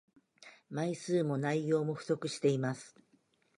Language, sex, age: Japanese, female, 50-59